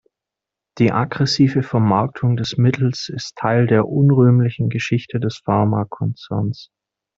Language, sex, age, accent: German, male, 19-29, Deutschland Deutsch